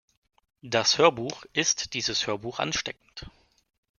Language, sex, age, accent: German, male, 19-29, Deutschland Deutsch